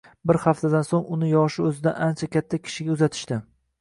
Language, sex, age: Uzbek, male, 19-29